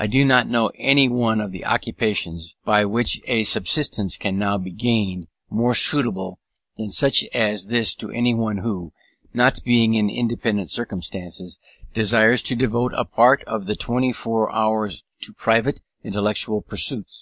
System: none